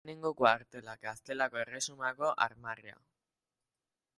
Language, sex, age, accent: Basque, male, under 19, Erdialdekoa edo Nafarra (Gipuzkoa, Nafarroa)